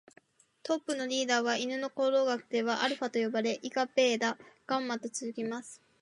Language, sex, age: Japanese, female, 19-29